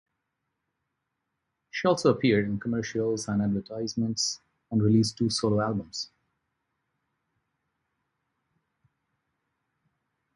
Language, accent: English, India and South Asia (India, Pakistan, Sri Lanka)